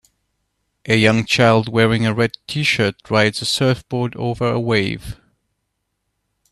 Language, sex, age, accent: English, male, 40-49, England English